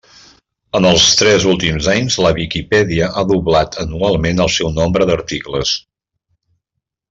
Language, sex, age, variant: Catalan, male, 50-59, Central